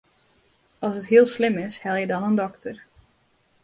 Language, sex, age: Western Frisian, female, 19-29